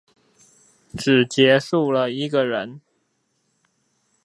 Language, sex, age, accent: Chinese, male, 19-29, 出生地：臺北市; 出生地：新北市